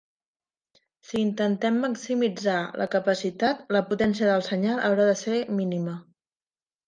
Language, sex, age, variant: Catalan, female, 30-39, Central